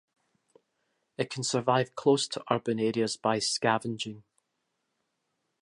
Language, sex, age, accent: English, male, 30-39, Scottish English